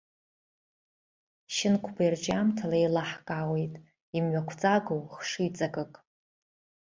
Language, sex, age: Abkhazian, female, 40-49